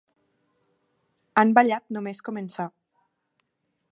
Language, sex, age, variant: Catalan, female, 19-29, Nord-Occidental